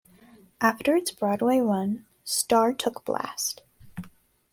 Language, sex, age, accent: English, female, under 19, United States English